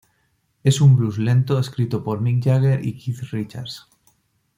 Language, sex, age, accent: Spanish, male, 40-49, España: Norte peninsular (Asturias, Castilla y León, Cantabria, País Vasco, Navarra, Aragón, La Rioja, Guadalajara, Cuenca)